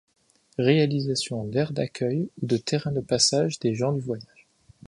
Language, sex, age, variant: French, male, 19-29, Français de métropole